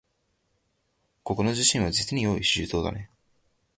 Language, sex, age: Japanese, male, under 19